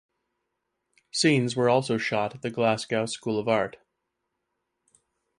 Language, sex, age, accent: English, male, 30-39, United States English